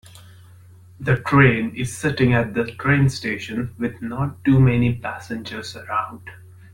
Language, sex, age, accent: English, male, 19-29, India and South Asia (India, Pakistan, Sri Lanka)